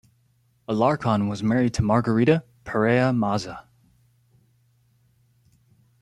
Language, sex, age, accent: English, male, 19-29, United States English